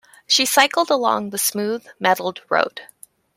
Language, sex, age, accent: English, female, 19-29, Canadian English